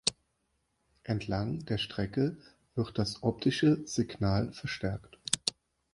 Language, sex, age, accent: German, male, 40-49, Deutschland Deutsch